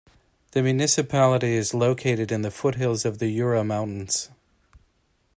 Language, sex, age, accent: English, male, 30-39, United States English